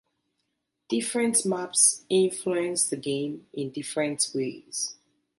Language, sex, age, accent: English, female, 30-39, England English